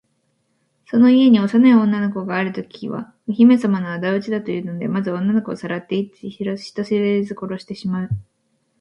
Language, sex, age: Japanese, female, 19-29